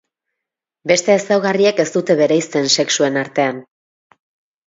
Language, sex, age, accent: Basque, female, 30-39, Mendebalekoa (Araba, Bizkaia, Gipuzkoako mendebaleko herri batzuk)